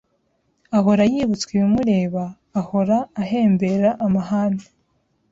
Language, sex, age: Kinyarwanda, female, 19-29